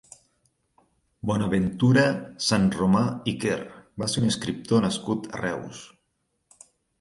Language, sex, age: Catalan, male, 40-49